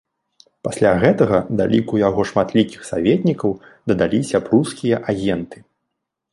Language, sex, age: Belarusian, male, 30-39